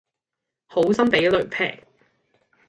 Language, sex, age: Cantonese, female, 19-29